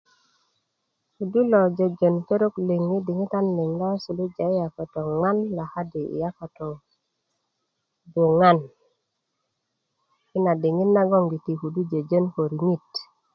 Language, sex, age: Kuku, female, 19-29